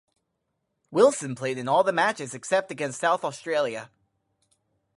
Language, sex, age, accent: English, male, under 19, United States English